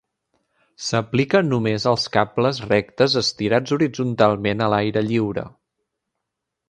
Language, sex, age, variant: Catalan, male, 19-29, Central